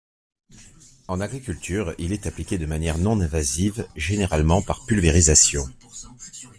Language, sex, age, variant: French, male, 40-49, Français de métropole